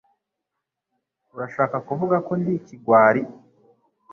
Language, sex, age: Kinyarwanda, male, 19-29